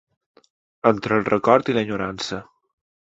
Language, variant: Catalan, Balear